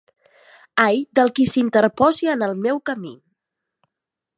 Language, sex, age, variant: Catalan, female, 30-39, Central